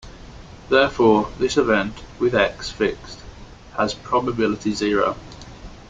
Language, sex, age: English, male, 19-29